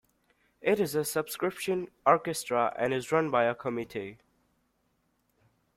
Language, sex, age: English, male, under 19